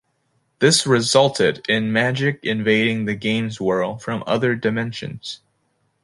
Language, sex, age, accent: English, male, 19-29, United States English